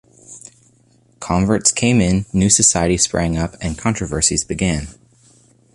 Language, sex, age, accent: English, male, 19-29, Canadian English